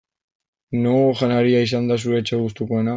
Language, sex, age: Basque, male, 19-29